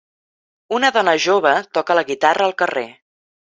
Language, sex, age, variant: Catalan, female, 19-29, Central